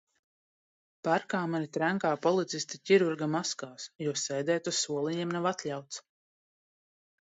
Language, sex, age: Latvian, female, 30-39